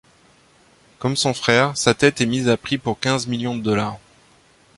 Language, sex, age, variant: French, male, 30-39, Français de métropole